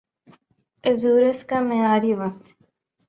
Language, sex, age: Urdu, female, 19-29